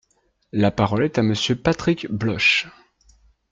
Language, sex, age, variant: French, male, 30-39, Français de métropole